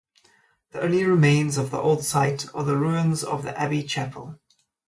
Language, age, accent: English, 30-39, Southern African (South Africa, Zimbabwe, Namibia)